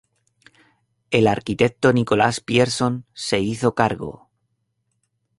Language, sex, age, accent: Spanish, male, 30-39, España: Centro-Sur peninsular (Madrid, Toledo, Castilla-La Mancha)